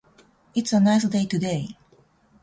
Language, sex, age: Japanese, female, 40-49